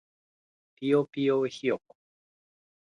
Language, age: Japanese, 30-39